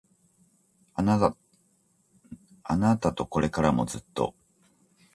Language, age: Japanese, 40-49